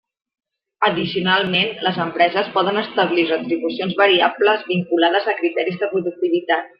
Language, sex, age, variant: Catalan, female, 40-49, Central